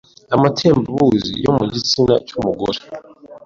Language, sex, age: Kinyarwanda, male, 19-29